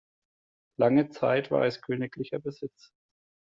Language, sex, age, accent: German, male, 40-49, Deutschland Deutsch